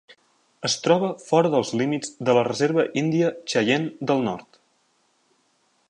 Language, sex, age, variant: Catalan, male, 19-29, Central